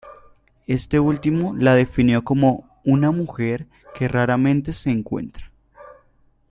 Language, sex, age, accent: Spanish, male, under 19, Andino-Pacífico: Colombia, Perú, Ecuador, oeste de Bolivia y Venezuela andina